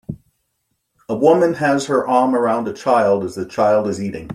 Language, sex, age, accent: English, male, 50-59, United States English